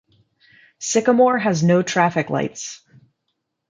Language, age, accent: English, 19-29, United States English